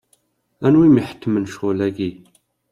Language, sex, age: Kabyle, male, 30-39